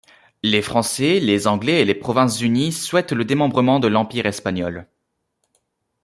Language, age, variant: French, 19-29, Français de métropole